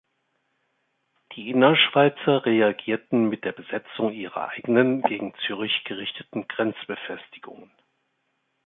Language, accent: German, Deutschland Deutsch